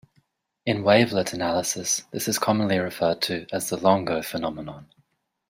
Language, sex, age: English, male, 30-39